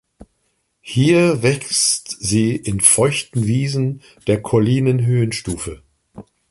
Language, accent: German, Deutschland Deutsch